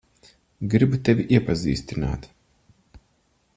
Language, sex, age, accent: Latvian, male, 30-39, Riga